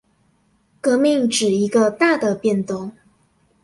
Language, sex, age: Chinese, female, under 19